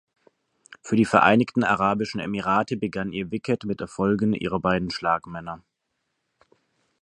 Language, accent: German, Deutschland Deutsch; Süddeutsch